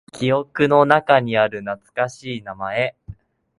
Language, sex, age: Japanese, male, 19-29